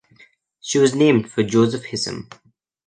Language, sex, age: English, male, under 19